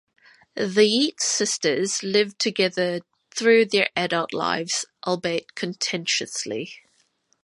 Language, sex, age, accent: English, female, 30-39, New Zealand English